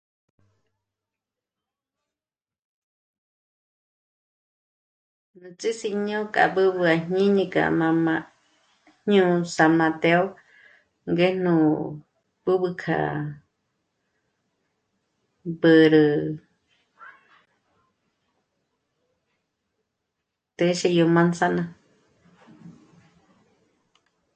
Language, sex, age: Michoacán Mazahua, female, 60-69